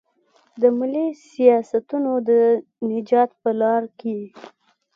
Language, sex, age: Pashto, female, 19-29